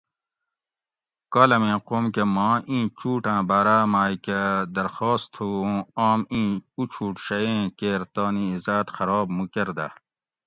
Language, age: Gawri, 40-49